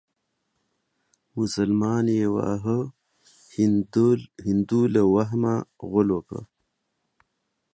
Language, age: Pashto, 40-49